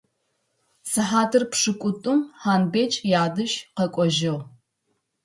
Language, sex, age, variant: Adyghe, female, 30-39, Адыгабзэ (Кирил, пстэумэ зэдыряе)